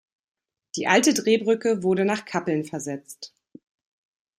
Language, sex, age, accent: German, female, 30-39, Deutschland Deutsch